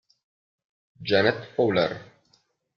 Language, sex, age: Italian, male, 19-29